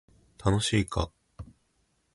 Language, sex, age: Japanese, male, 19-29